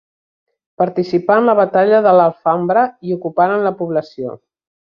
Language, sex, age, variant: Catalan, female, 50-59, Central